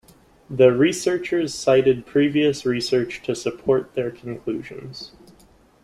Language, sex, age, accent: English, male, 19-29, United States English